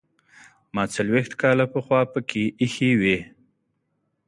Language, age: Pashto, 30-39